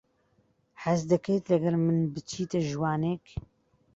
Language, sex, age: Central Kurdish, female, 30-39